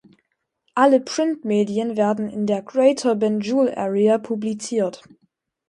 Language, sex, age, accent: German, male, under 19, Deutschland Deutsch